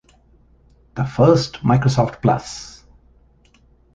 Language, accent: English, United States English